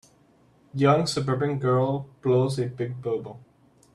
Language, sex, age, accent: English, male, 30-39, United States English